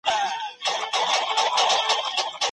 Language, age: Pashto, 30-39